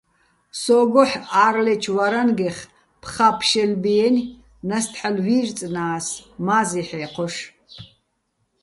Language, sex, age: Bats, female, 60-69